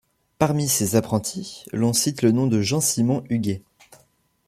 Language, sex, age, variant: French, male, under 19, Français de métropole